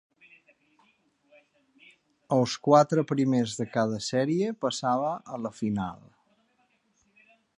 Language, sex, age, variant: Catalan, male, 50-59, Central